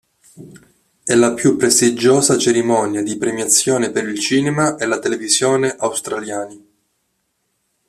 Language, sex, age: Italian, male, 19-29